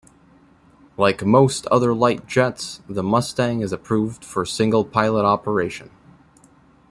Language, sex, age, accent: English, male, 19-29, United States English